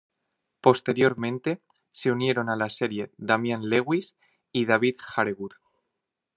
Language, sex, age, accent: Spanish, male, 19-29, España: Centro-Sur peninsular (Madrid, Toledo, Castilla-La Mancha)